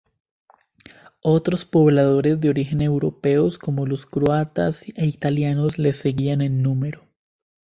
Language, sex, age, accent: Spanish, male, 19-29, Andino-Pacífico: Colombia, Perú, Ecuador, oeste de Bolivia y Venezuela andina